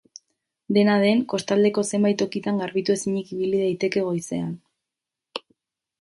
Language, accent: Basque, Erdialdekoa edo Nafarra (Gipuzkoa, Nafarroa)